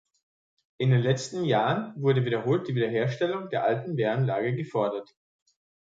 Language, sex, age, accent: German, male, 30-39, Österreichisches Deutsch